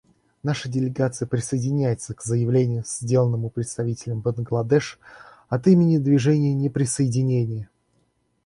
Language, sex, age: Russian, male, 19-29